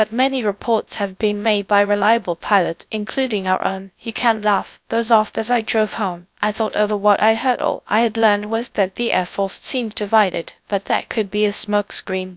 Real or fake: fake